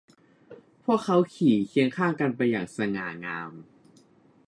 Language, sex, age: Thai, male, 19-29